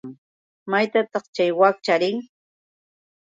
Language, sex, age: Yauyos Quechua, female, 60-69